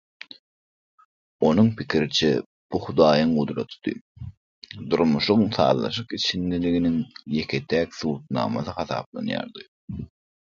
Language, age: Turkmen, 19-29